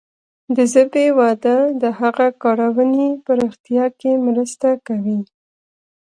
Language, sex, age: Pashto, female, 19-29